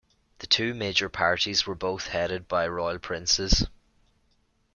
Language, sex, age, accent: English, male, 30-39, Irish English